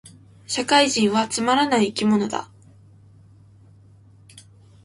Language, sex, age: Japanese, female, 19-29